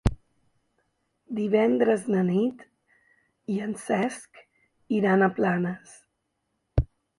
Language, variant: Catalan, Central